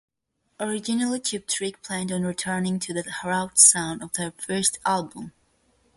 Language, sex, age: English, female, 19-29